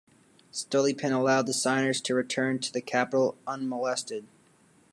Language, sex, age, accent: English, male, 19-29, United States English